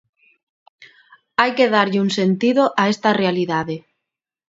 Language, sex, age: Galician, female, 30-39